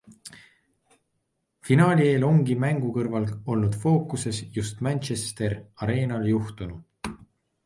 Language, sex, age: Estonian, male, 19-29